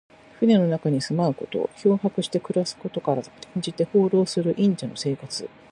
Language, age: Japanese, 60-69